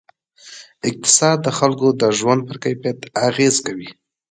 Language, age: Pashto, 19-29